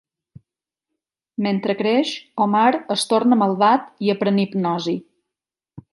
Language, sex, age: Catalan, female, 40-49